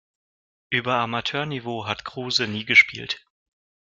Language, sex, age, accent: German, male, 19-29, Russisch Deutsch